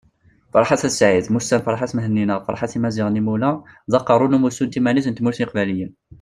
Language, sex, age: Kabyle, male, 19-29